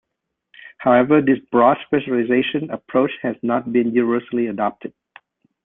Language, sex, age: English, male, 50-59